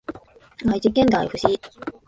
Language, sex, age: Japanese, female, 19-29